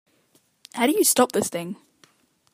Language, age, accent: English, under 19, Australian English